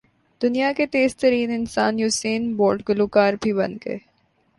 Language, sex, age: Urdu, male, 19-29